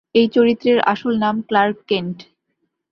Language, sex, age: Bengali, female, 19-29